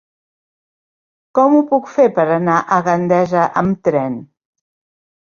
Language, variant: Catalan, Central